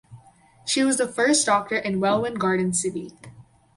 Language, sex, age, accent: English, female, under 19, United States English